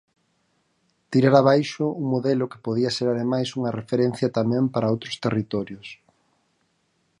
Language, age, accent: Galician, 40-49, Normativo (estándar)